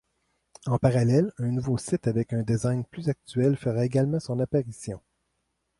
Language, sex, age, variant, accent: French, male, 40-49, Français d'Amérique du Nord, Français du Canada